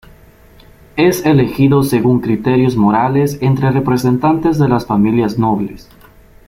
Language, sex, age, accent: Spanish, male, 19-29, América central